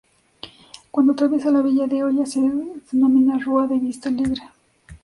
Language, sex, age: Spanish, female, under 19